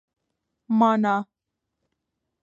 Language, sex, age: Pashto, female, under 19